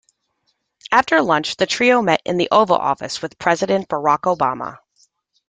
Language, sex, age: English, female, 40-49